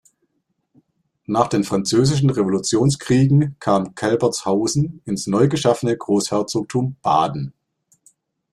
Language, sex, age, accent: German, male, 40-49, Deutschland Deutsch